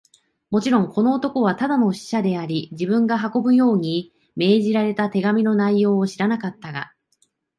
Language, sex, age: Japanese, female, 30-39